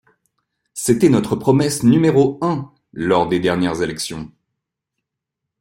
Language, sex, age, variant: French, male, 30-39, Français de métropole